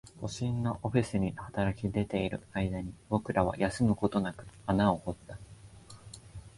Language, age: Japanese, 19-29